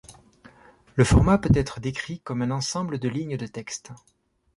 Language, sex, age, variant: French, male, 30-39, Français de métropole